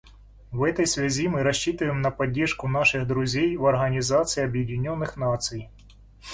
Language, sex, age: Russian, male, 40-49